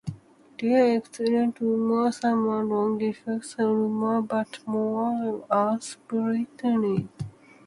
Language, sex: English, female